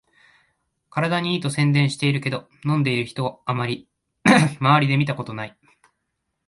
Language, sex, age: Japanese, male, 19-29